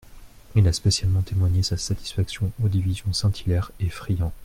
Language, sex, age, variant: French, male, 30-39, Français de métropole